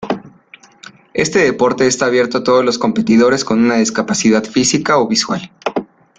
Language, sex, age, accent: Spanish, male, 19-29, México